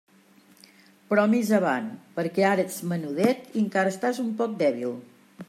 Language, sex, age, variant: Catalan, female, 70-79, Central